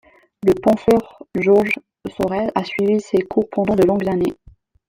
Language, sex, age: French, female, 19-29